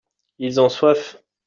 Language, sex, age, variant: French, male, 19-29, Français de métropole